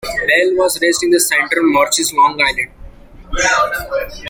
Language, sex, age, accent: English, male, 19-29, India and South Asia (India, Pakistan, Sri Lanka)